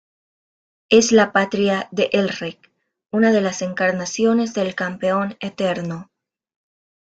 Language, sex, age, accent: Spanish, female, 19-29, América central